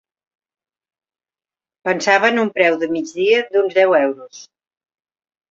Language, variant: Catalan, Central